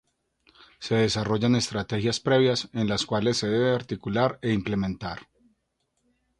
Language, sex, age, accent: Spanish, male, 40-49, Andino-Pacífico: Colombia, Perú, Ecuador, oeste de Bolivia y Venezuela andina